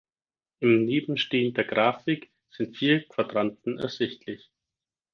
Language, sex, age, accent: German, male, 19-29, Deutschland Deutsch